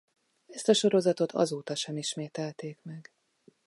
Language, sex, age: Hungarian, female, 40-49